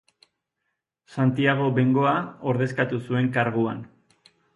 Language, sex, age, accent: Basque, male, 50-59, Erdialdekoa edo Nafarra (Gipuzkoa, Nafarroa)